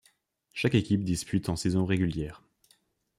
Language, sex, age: French, male, under 19